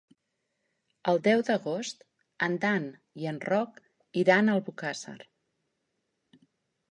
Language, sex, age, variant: Catalan, female, 40-49, Central